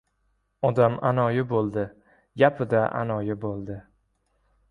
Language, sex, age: Uzbek, male, 19-29